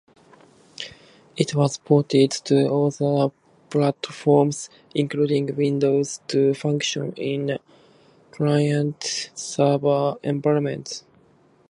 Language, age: English, under 19